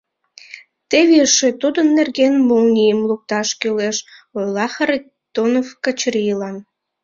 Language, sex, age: Mari, female, 19-29